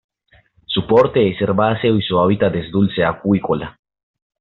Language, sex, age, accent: Spanish, male, 19-29, Andino-Pacífico: Colombia, Perú, Ecuador, oeste de Bolivia y Venezuela andina